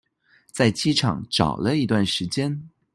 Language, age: Chinese, 30-39